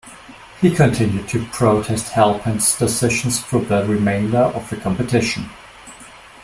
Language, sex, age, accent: English, male, 19-29, England English